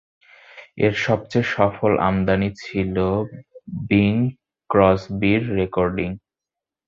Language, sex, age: Bengali, male, 19-29